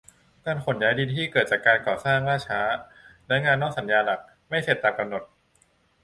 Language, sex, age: Thai, male, under 19